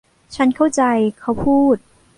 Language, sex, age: Thai, female, 30-39